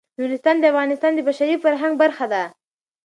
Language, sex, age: Pashto, female, 19-29